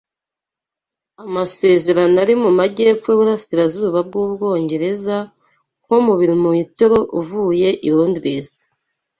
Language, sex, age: Kinyarwanda, female, 19-29